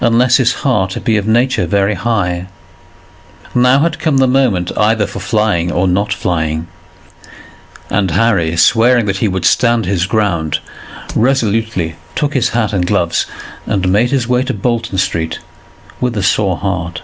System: none